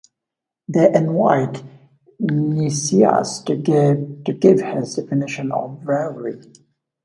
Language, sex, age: English, male, 19-29